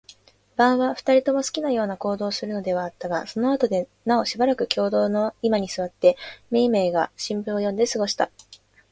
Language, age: Japanese, 19-29